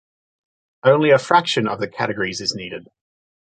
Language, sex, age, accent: English, male, 30-39, Australian English